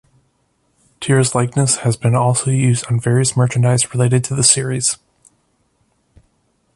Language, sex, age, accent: English, male, 30-39, United States English